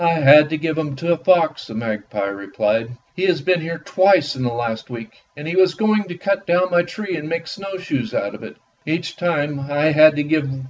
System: none